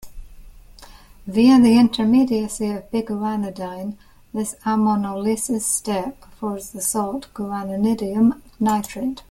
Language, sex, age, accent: English, female, 50-59, Scottish English